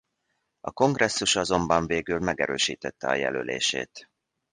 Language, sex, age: Hungarian, male, 40-49